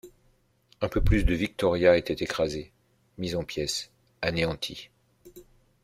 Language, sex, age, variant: French, male, 50-59, Français de métropole